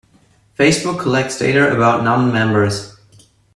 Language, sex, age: English, male, 19-29